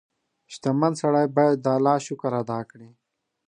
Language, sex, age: Pashto, male, under 19